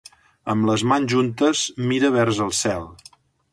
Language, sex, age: Catalan, male, 50-59